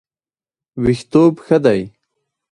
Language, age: Pashto, 19-29